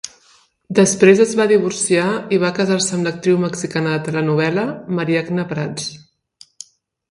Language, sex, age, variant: Catalan, female, 40-49, Central